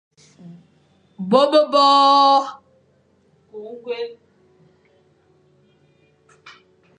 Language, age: Fang, under 19